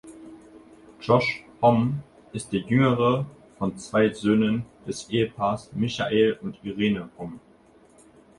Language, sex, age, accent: German, male, under 19, Deutschland Deutsch